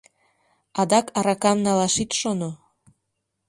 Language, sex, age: Mari, female, 19-29